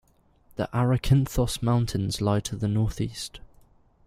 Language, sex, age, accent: English, male, 19-29, England English